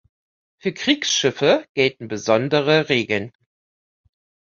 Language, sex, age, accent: German, female, 50-59, Deutschland Deutsch